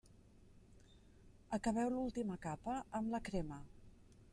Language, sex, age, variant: Catalan, female, 50-59, Central